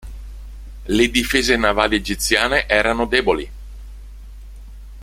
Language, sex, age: Italian, male, 50-59